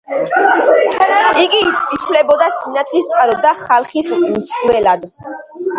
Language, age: Georgian, under 19